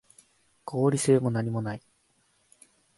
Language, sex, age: Japanese, male, 19-29